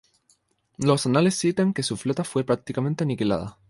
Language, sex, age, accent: Spanish, male, 19-29, España: Islas Canarias